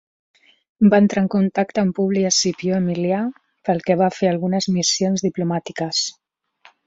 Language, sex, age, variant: Catalan, female, 30-39, Central